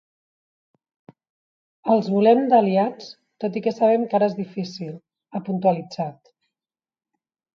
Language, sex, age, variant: Catalan, female, 40-49, Central